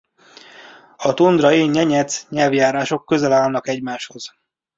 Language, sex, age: Hungarian, male, 30-39